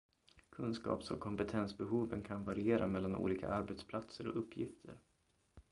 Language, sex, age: Swedish, male, 19-29